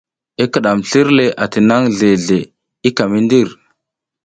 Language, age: South Giziga, 30-39